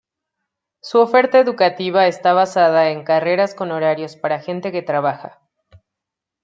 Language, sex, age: Spanish, female, 30-39